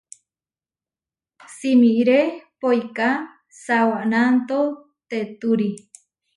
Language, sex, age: Huarijio, female, 30-39